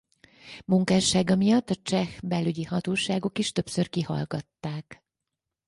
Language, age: Hungarian, 50-59